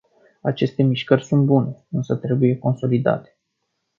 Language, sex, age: Romanian, male, 19-29